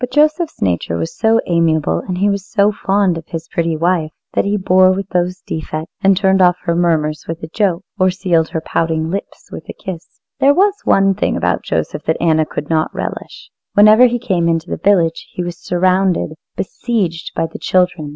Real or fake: real